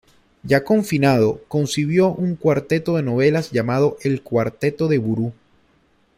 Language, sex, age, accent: Spanish, male, 30-39, Caribe: Cuba, Venezuela, Puerto Rico, República Dominicana, Panamá, Colombia caribeña, México caribeño, Costa del golfo de México